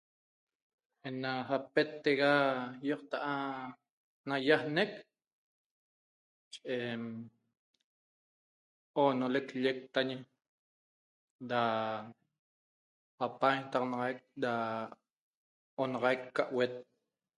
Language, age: Toba, 30-39